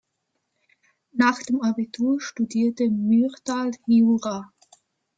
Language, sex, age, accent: German, female, 19-29, Österreichisches Deutsch